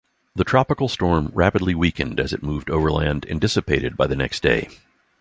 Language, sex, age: English, male, 60-69